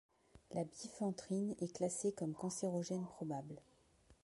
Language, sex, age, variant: French, female, 50-59, Français de métropole